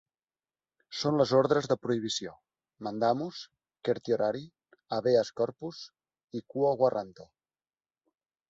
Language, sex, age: Catalan, male, 19-29